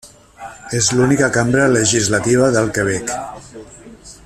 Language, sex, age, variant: Catalan, male, 50-59, Central